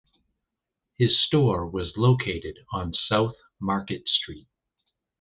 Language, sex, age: English, male, 50-59